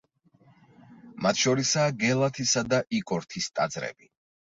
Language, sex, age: Georgian, male, 40-49